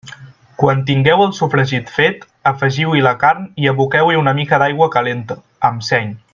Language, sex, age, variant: Catalan, male, 19-29, Central